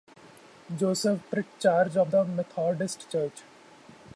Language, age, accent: English, 19-29, India and South Asia (India, Pakistan, Sri Lanka)